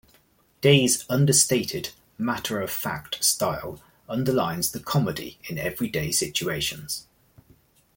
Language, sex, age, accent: English, male, 40-49, England English